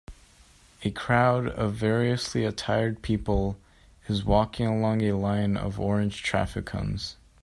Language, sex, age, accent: English, male, 19-29, United States English